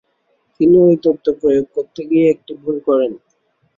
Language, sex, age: Bengali, male, 19-29